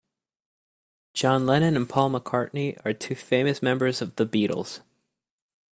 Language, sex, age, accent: English, male, 19-29, United States English